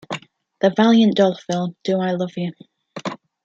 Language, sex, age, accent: English, female, 19-29, England English